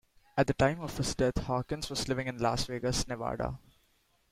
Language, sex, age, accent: English, male, 19-29, India and South Asia (India, Pakistan, Sri Lanka)